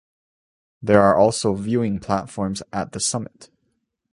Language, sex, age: English, male, 19-29